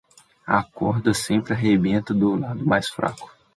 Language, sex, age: Portuguese, male, 19-29